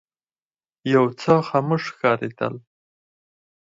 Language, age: Pashto, 30-39